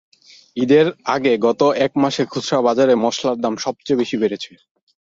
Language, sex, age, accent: Bengali, male, 19-29, প্রমিত; চলিত